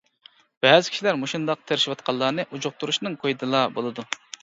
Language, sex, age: Uyghur, female, 40-49